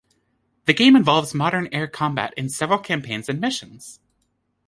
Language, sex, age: English, female, 30-39